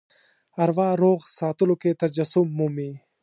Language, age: Pashto, 30-39